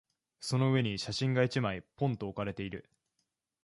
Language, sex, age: Japanese, male, 19-29